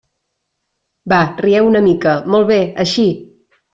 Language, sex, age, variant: Catalan, female, 30-39, Central